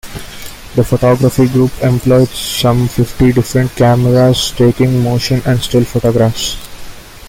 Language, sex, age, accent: English, male, 19-29, India and South Asia (India, Pakistan, Sri Lanka)